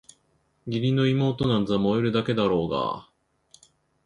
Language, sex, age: Japanese, male, 19-29